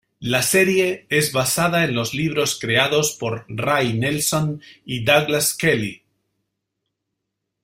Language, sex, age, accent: Spanish, male, 40-49, España: Norte peninsular (Asturias, Castilla y León, Cantabria, País Vasco, Navarra, Aragón, La Rioja, Guadalajara, Cuenca)